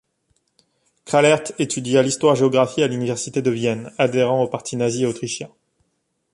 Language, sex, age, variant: French, male, 19-29, Français de métropole